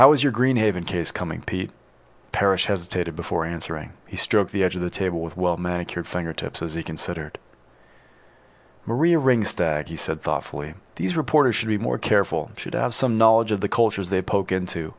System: none